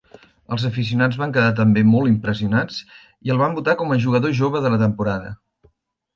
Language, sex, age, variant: Catalan, male, 40-49, Central